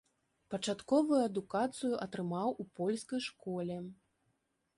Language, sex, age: Belarusian, female, 40-49